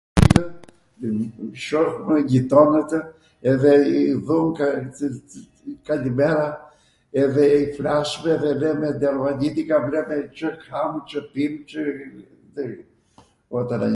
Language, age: Arvanitika Albanian, 70-79